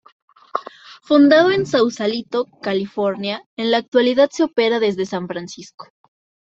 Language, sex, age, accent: Spanish, female, 19-29, México